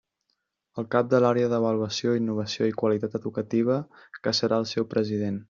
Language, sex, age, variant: Catalan, male, 19-29, Central